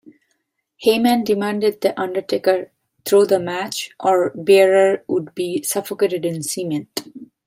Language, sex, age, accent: English, female, 30-39, India and South Asia (India, Pakistan, Sri Lanka)